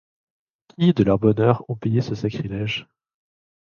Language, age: French, 30-39